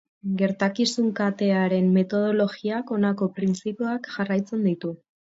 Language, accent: Basque, Mendebalekoa (Araba, Bizkaia, Gipuzkoako mendebaleko herri batzuk)